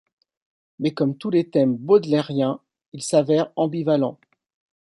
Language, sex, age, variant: French, male, 50-59, Français de métropole